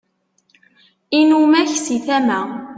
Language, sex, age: Kabyle, female, 19-29